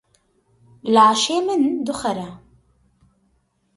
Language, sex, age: Kurdish, female, 19-29